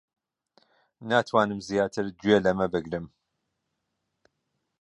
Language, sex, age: Central Kurdish, male, 50-59